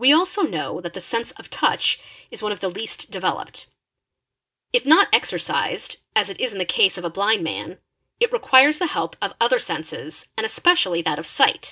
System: none